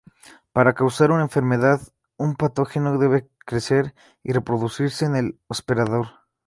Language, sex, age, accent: Spanish, male, 19-29, México